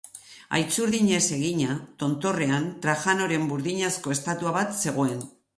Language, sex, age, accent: Basque, female, 60-69, Mendebalekoa (Araba, Bizkaia, Gipuzkoako mendebaleko herri batzuk)